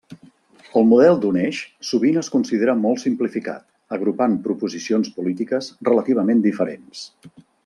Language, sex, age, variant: Catalan, male, 50-59, Central